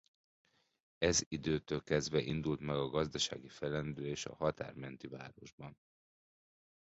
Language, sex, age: Hungarian, male, 40-49